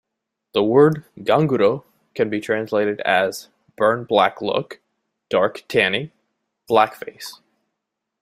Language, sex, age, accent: English, male, 19-29, United States English